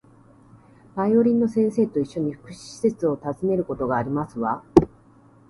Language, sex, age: Japanese, female, 40-49